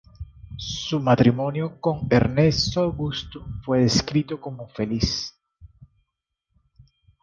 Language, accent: Spanish, Caribe: Cuba, Venezuela, Puerto Rico, República Dominicana, Panamá, Colombia caribeña, México caribeño, Costa del golfo de México